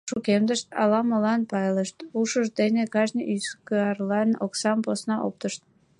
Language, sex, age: Mari, female, 19-29